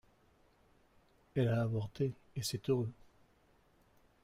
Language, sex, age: French, male, 60-69